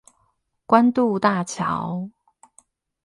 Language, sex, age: Chinese, female, 30-39